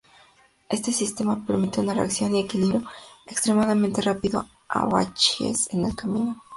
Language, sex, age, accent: Spanish, female, under 19, México